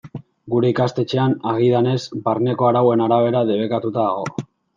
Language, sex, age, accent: Basque, male, 19-29, Mendebalekoa (Araba, Bizkaia, Gipuzkoako mendebaleko herri batzuk)